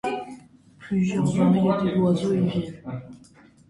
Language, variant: French, Français d'Europe